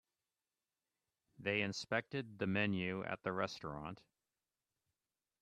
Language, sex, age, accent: English, male, 40-49, United States English